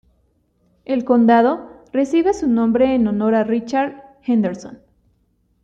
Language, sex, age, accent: Spanish, female, 19-29, México